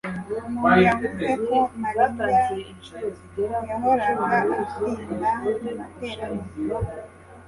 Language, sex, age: Kinyarwanda, male, 30-39